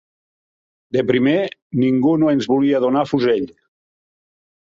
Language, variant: Catalan, Nord-Occidental